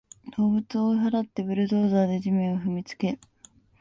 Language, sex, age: Japanese, female, 19-29